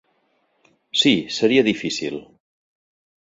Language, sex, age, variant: Catalan, male, 40-49, Central